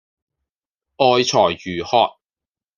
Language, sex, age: Cantonese, male, 40-49